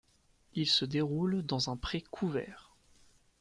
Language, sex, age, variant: French, male, 19-29, Français de métropole